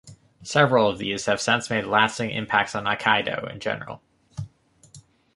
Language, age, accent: English, 19-29, United States English